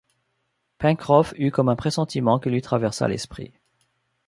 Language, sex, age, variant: French, male, 40-49, Français de métropole